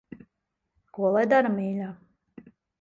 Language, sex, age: Latvian, female, 40-49